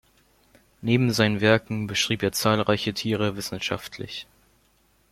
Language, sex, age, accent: German, male, under 19, Deutschland Deutsch